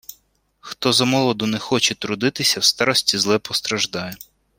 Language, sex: Ukrainian, male